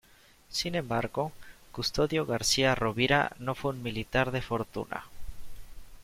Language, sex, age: Spanish, male, 19-29